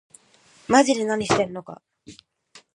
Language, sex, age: Japanese, female, 19-29